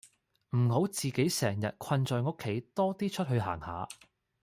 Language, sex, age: Cantonese, male, 19-29